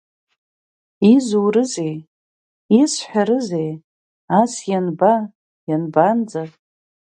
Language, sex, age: Abkhazian, female, 30-39